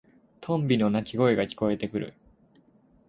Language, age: Japanese, 19-29